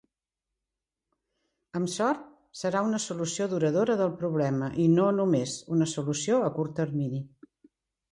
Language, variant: Catalan, Central